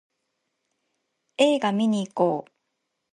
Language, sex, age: Japanese, female, 19-29